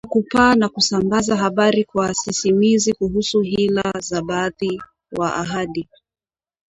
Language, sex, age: Swahili, female, 30-39